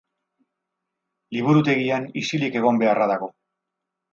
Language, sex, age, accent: Basque, male, 50-59, Erdialdekoa edo Nafarra (Gipuzkoa, Nafarroa)